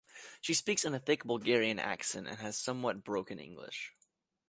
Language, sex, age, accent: English, male, under 19, United States English